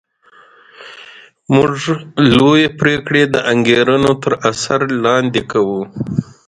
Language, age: Pashto, 30-39